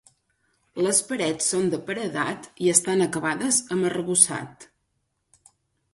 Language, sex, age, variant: Catalan, female, 40-49, Septentrional